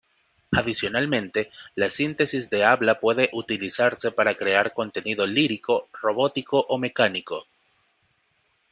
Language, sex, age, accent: Spanish, male, 19-29, América central